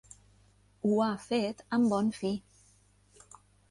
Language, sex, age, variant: Catalan, female, 19-29, Nord-Occidental